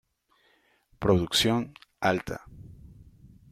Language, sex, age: Spanish, male, 40-49